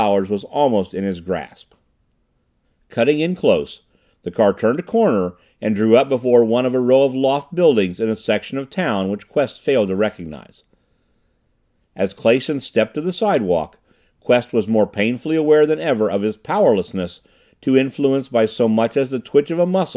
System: none